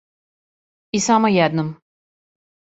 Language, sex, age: Serbian, female, 50-59